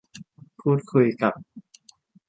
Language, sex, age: Thai, male, under 19